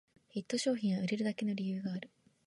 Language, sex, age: Japanese, female, under 19